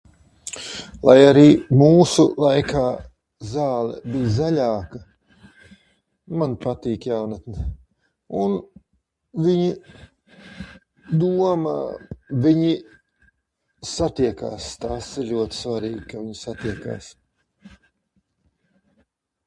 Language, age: Latvian, 50-59